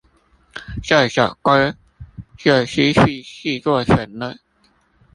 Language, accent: Chinese, 出生地：臺北市